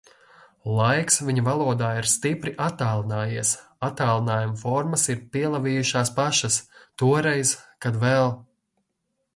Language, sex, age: Latvian, male, 30-39